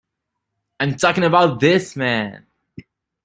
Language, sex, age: English, male, 19-29